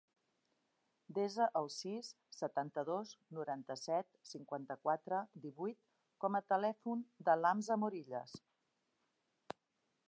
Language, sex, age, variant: Catalan, female, 60-69, Central